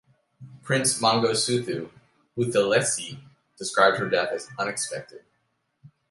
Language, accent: English, United States English